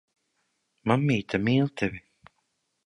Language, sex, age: Latvian, male, 30-39